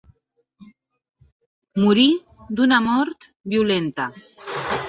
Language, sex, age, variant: Catalan, female, 50-59, Central